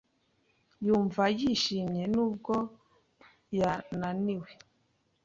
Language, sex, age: Kinyarwanda, female, 19-29